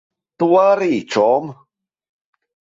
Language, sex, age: Latvian, male, 30-39